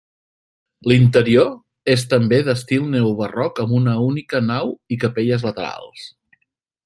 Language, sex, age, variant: Catalan, male, 40-49, Central